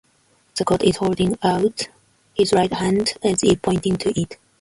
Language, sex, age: English, female, 19-29